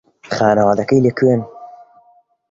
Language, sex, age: Central Kurdish, male, under 19